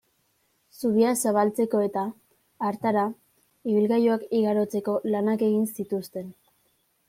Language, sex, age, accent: Basque, female, under 19, Mendebalekoa (Araba, Bizkaia, Gipuzkoako mendebaleko herri batzuk)